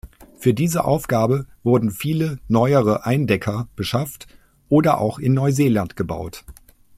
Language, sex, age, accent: German, male, 50-59, Deutschland Deutsch